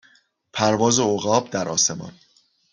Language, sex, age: Persian, male, 30-39